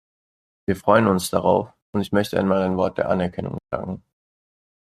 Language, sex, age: German, male, 19-29